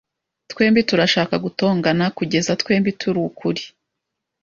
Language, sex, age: Kinyarwanda, female, 19-29